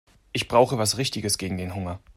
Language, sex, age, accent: German, male, 19-29, Deutschland Deutsch